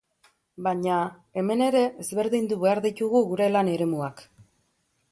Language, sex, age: Basque, female, 40-49